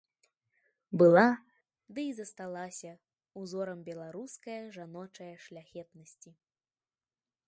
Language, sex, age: Belarusian, female, 19-29